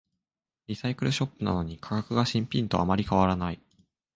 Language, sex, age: Japanese, male, 19-29